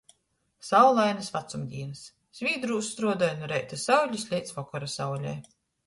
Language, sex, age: Latgalian, female, 40-49